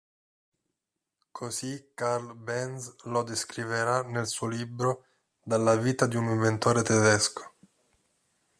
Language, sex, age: Italian, male, 19-29